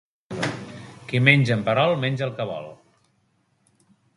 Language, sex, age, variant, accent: Catalan, male, 50-59, Central, central